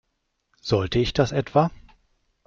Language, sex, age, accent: German, male, 40-49, Deutschland Deutsch